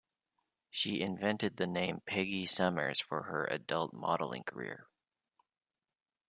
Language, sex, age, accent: English, male, 40-49, Canadian English